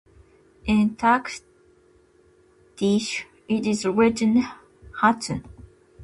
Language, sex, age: English, female, 19-29